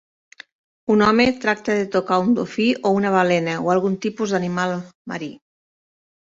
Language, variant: Catalan, Nord-Occidental